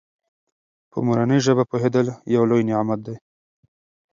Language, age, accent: Pashto, 30-39, پکتیا ولایت، احمدزی